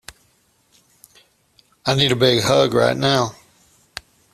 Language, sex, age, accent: English, male, 50-59, United States English